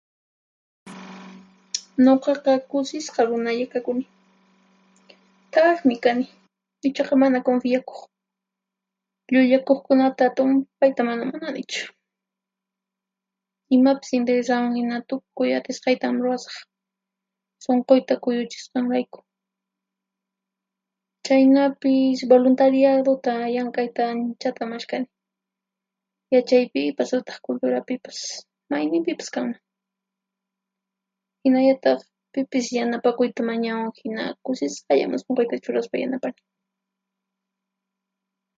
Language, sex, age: Puno Quechua, female, 19-29